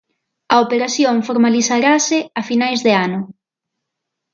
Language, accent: Galician, Atlántico (seseo e gheada); Normativo (estándar)